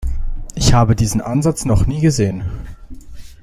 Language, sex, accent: German, male, Schweizerdeutsch